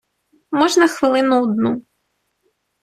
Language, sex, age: Ukrainian, female, 30-39